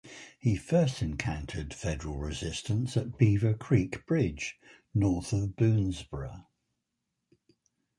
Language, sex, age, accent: English, male, 70-79, England English